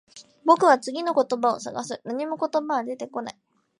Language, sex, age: Japanese, female, 19-29